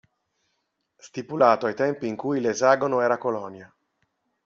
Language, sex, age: Italian, male, 40-49